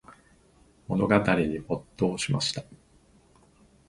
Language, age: Japanese, 40-49